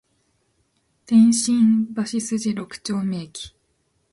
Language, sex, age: Japanese, female, 19-29